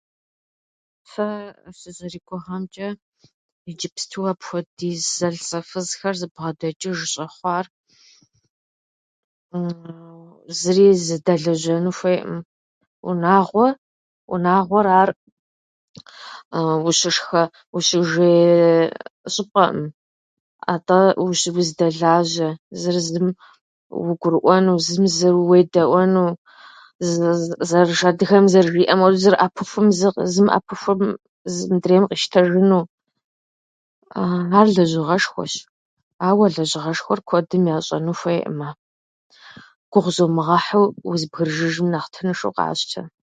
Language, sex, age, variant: Kabardian, female, 30-39, Адыгэбзэ (Къэбэрдей, Кирил, псоми зэдай)